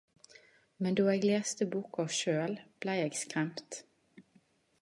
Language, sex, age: Norwegian Nynorsk, female, 30-39